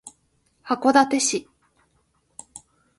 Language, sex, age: Japanese, female, 19-29